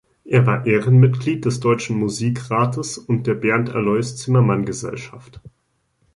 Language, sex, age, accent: German, male, 19-29, Deutschland Deutsch